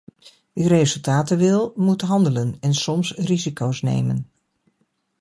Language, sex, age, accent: Dutch, female, 60-69, Nederlands Nederlands